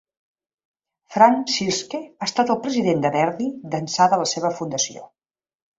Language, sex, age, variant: Catalan, female, 50-59, Central